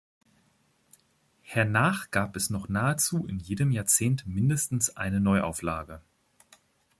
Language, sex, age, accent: German, male, 30-39, Deutschland Deutsch